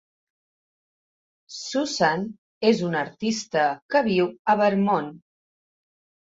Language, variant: Catalan, Central